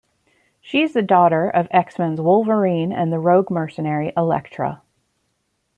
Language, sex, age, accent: English, female, 40-49, United States English